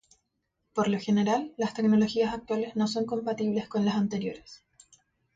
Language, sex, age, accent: Spanish, female, 19-29, Chileno: Chile, Cuyo